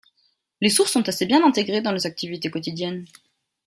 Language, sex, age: French, female, 19-29